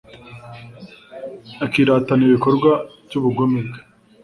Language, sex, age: Kinyarwanda, male, 19-29